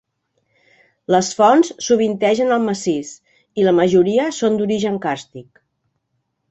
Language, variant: Catalan, Central